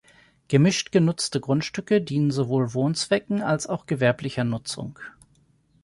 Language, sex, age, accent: German, male, 40-49, Deutschland Deutsch